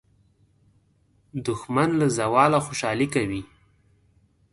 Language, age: Pashto, 19-29